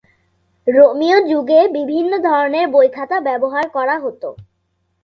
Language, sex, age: Bengali, female, under 19